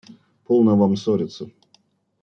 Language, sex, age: Russian, male, 40-49